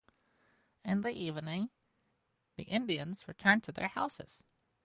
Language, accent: English, United States English